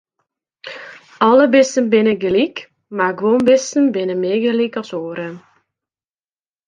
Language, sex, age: Western Frisian, female, 19-29